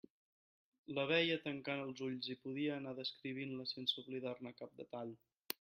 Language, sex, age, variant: Catalan, male, 19-29, Central